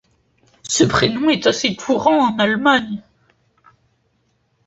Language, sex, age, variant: French, male, under 19, Français de métropole